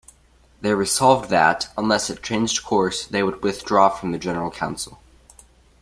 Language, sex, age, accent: English, male, under 19, United States English